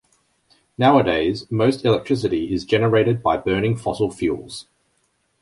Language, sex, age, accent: English, male, 30-39, Australian English